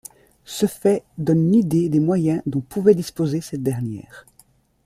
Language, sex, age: French, female, 50-59